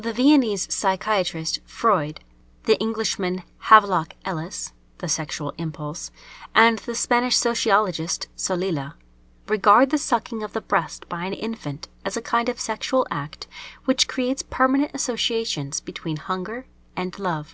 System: none